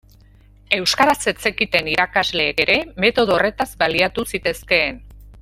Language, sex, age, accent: Basque, female, 50-59, Mendebalekoa (Araba, Bizkaia, Gipuzkoako mendebaleko herri batzuk)